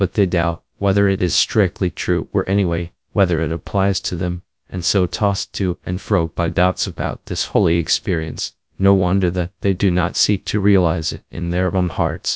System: TTS, GradTTS